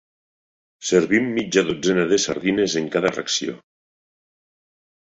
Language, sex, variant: Catalan, male, Nord-Occidental